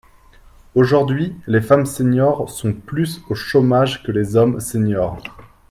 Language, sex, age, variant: French, male, 19-29, Français de métropole